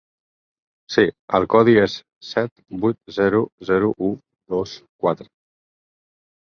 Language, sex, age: Catalan, male, 40-49